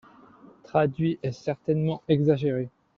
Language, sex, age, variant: French, male, 40-49, Français de métropole